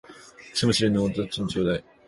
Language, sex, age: Japanese, male, 19-29